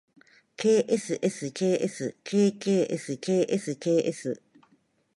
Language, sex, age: Japanese, female, 50-59